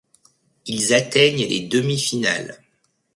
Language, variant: French, Français de métropole